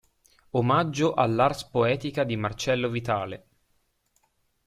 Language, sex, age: Italian, male, under 19